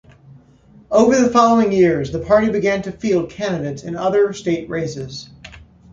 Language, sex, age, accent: English, male, 30-39, United States English